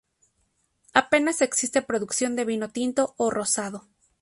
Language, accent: Spanish, México